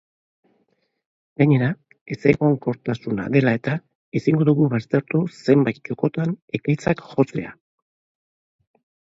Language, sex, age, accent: Basque, male, 50-59, Erdialdekoa edo Nafarra (Gipuzkoa, Nafarroa)